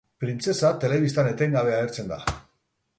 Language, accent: Basque, Mendebalekoa (Araba, Bizkaia, Gipuzkoako mendebaleko herri batzuk)